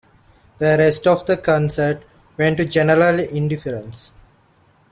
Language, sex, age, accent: English, male, 19-29, India and South Asia (India, Pakistan, Sri Lanka)